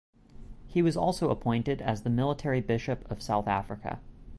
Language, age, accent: English, 19-29, United States English